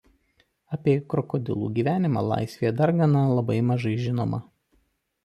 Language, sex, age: Lithuanian, male, 30-39